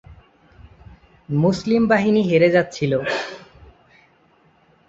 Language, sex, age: Bengali, male, 19-29